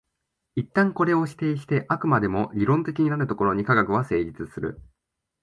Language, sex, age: Japanese, male, 19-29